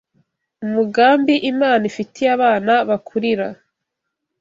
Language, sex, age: Kinyarwanda, female, 19-29